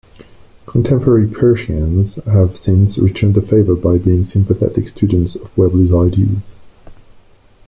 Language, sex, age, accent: English, male, 30-39, Australian English